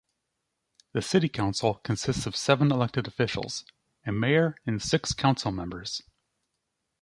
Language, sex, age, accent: English, male, 30-39, United States English